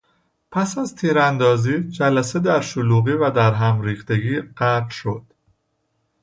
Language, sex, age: Persian, male, 30-39